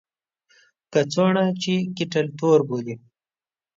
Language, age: Pashto, 30-39